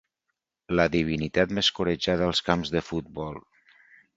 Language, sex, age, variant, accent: Catalan, male, 50-59, Valencià meridional, valencià